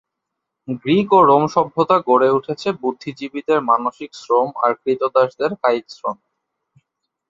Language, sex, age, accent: Bengali, male, 19-29, Bangladeshi